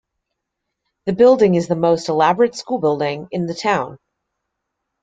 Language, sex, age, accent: English, female, 19-29, United States English